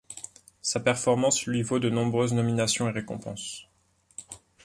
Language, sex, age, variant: French, male, 19-29, Français de métropole